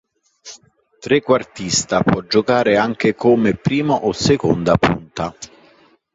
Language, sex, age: Italian, male, 40-49